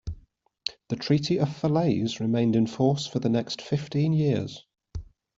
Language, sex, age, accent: English, male, 30-39, England English